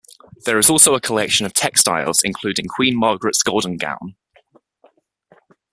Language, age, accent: English, 19-29, England English